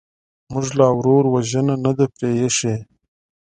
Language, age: Pashto, 30-39